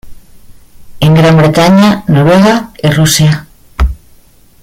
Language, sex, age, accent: Spanish, female, 50-59, España: Centro-Sur peninsular (Madrid, Toledo, Castilla-La Mancha)